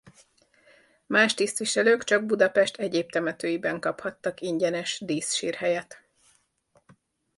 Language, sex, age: Hungarian, female, 40-49